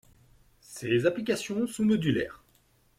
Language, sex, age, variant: French, male, 40-49, Français de métropole